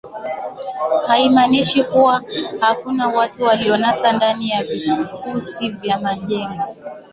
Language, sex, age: Swahili, female, 19-29